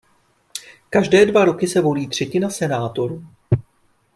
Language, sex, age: Czech, male, 30-39